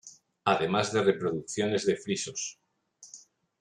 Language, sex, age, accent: Spanish, male, 40-49, España: Norte peninsular (Asturias, Castilla y León, Cantabria, País Vasco, Navarra, Aragón, La Rioja, Guadalajara, Cuenca)